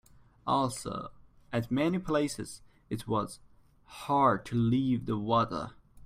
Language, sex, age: English, male, 19-29